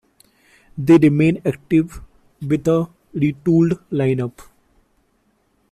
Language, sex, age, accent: English, male, 19-29, India and South Asia (India, Pakistan, Sri Lanka)